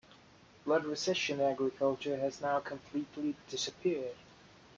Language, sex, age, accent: English, male, 19-29, England English